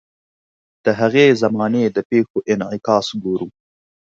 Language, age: Pashto, 19-29